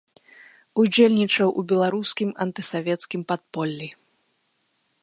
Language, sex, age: Belarusian, female, 30-39